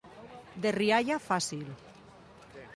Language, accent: Catalan, valencià